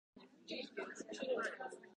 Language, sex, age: Japanese, female, 19-29